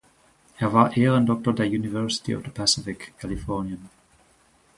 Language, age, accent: German, 19-29, Deutschland Deutsch